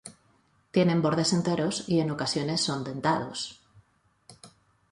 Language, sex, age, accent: Spanish, female, 40-49, España: Norte peninsular (Asturias, Castilla y León, Cantabria, País Vasco, Navarra, Aragón, La Rioja, Guadalajara, Cuenca)